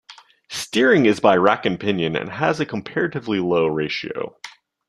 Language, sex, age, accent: English, male, 30-39, United States English